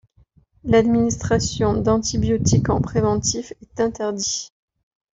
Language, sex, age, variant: French, female, 30-39, Français de métropole